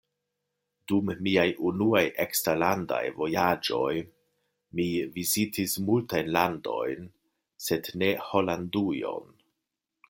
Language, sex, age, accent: Esperanto, male, 50-59, Internacia